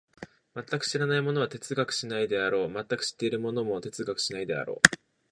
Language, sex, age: Japanese, male, 19-29